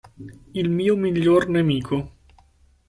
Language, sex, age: Italian, male, 19-29